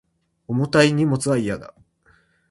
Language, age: Japanese, 19-29